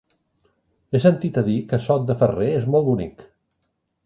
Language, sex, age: Catalan, male, 60-69